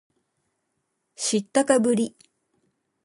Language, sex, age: Japanese, female, 60-69